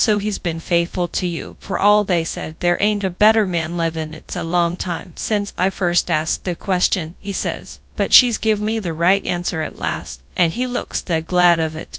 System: TTS, GradTTS